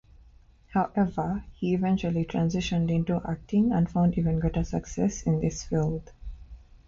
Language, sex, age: English, female, 19-29